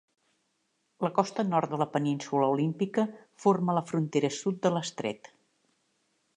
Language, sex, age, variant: Catalan, female, 60-69, Central